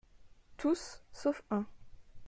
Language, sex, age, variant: French, female, 19-29, Français de métropole